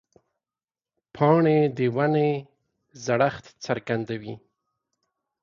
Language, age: Pashto, 30-39